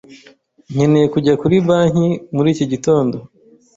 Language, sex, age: Kinyarwanda, male, 30-39